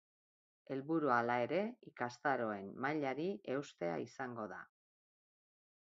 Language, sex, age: Basque, female, 60-69